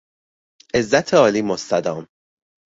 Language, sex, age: Persian, male, 19-29